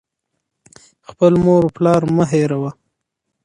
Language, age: Pashto, 30-39